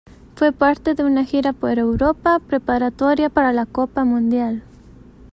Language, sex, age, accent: Spanish, female, 19-29, México